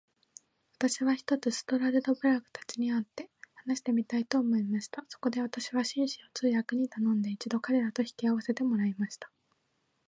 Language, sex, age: Japanese, female, 19-29